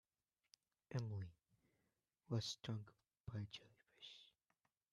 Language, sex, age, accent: English, male, under 19, United States English